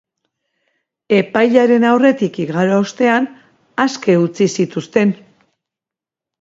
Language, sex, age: Basque, female, 60-69